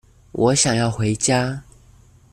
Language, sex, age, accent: Chinese, female, 19-29, 出生地：宜蘭縣